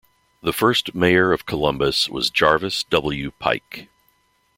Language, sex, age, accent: English, male, 60-69, United States English